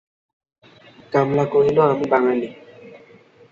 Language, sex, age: Bengali, male, 19-29